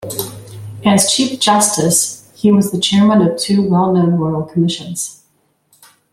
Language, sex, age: English, female, 50-59